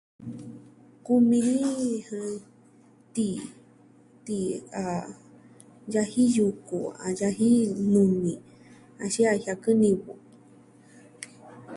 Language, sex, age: Southwestern Tlaxiaco Mixtec, female, 19-29